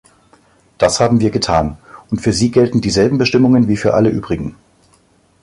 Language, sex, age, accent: German, male, 40-49, Deutschland Deutsch